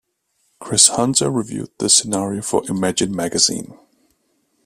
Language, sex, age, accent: English, male, 30-39, United States English